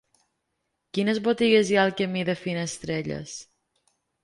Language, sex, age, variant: Catalan, female, 19-29, Balear